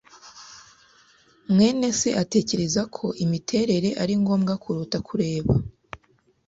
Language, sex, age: Kinyarwanda, female, 19-29